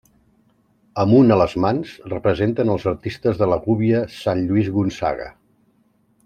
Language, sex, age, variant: Catalan, male, 40-49, Central